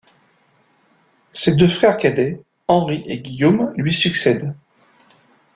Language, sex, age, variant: French, male, 40-49, Français de métropole